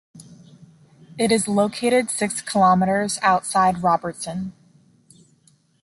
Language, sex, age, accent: English, female, 30-39, United States English